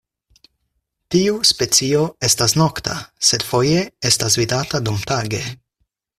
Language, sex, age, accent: Esperanto, male, 19-29, Internacia